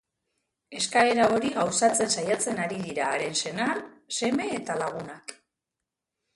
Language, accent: Basque, Mendebalekoa (Araba, Bizkaia, Gipuzkoako mendebaleko herri batzuk)